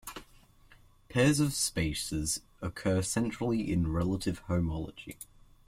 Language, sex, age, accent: English, male, under 19, Australian English